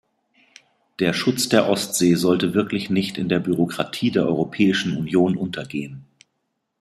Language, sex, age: German, male, 50-59